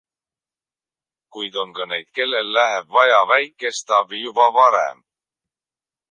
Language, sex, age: Estonian, male, 19-29